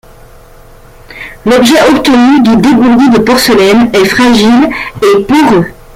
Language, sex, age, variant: French, female, 50-59, Français de métropole